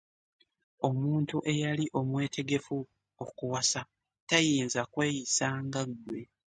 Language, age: Ganda, 19-29